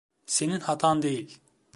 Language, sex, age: Turkish, male, 19-29